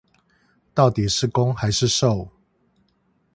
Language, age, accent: Chinese, 50-59, 出生地：臺北市